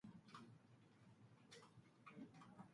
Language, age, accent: Chinese, 19-29, 出生地：北京市